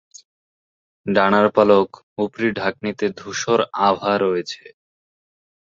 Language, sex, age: Bengali, male, 19-29